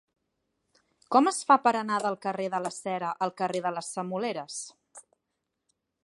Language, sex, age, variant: Catalan, female, 30-39, Central